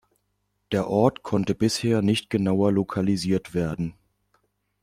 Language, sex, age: German, male, 19-29